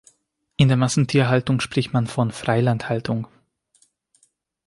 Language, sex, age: German, male, 19-29